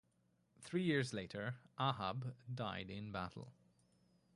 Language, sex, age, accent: English, male, 30-39, United States English; England English